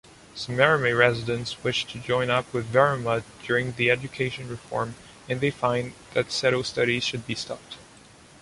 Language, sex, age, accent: English, male, 19-29, Canadian English